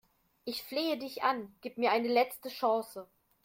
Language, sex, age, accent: German, female, 50-59, Deutschland Deutsch